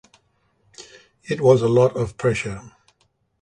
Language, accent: English, Australian English